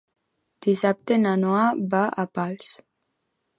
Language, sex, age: Catalan, female, under 19